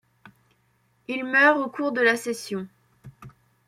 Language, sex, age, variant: French, female, under 19, Français de métropole